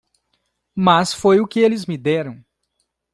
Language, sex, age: Portuguese, male, 40-49